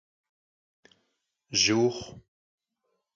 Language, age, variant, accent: Kabardian, 19-29, Адыгэбзэ (Къэбэрдей, Кирил, псоми зэдай), Джылэхъстэней (Gilahsteney)